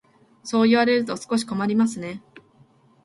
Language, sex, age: Japanese, female, 19-29